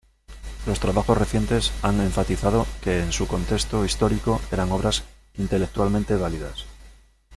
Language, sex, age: Spanish, male, 40-49